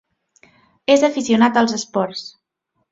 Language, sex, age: Catalan, female, 30-39